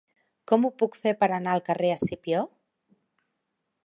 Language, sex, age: Catalan, female, 40-49